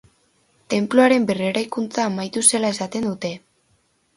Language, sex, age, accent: Basque, female, under 19, Erdialdekoa edo Nafarra (Gipuzkoa, Nafarroa)